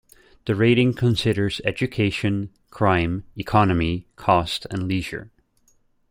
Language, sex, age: English, male, 30-39